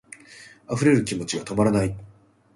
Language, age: Japanese, 30-39